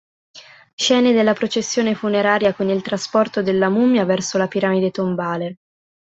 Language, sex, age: Italian, female, 19-29